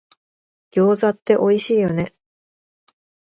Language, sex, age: Japanese, female, 30-39